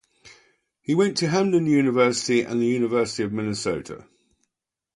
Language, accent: English, England English